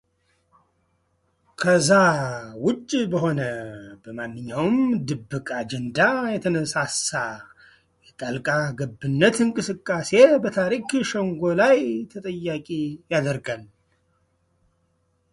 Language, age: Amharic, 30-39